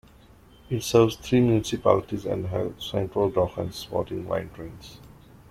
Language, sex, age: English, male, 30-39